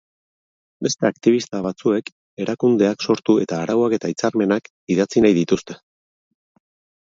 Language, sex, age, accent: Basque, male, 40-49, Mendebalekoa (Araba, Bizkaia, Gipuzkoako mendebaleko herri batzuk)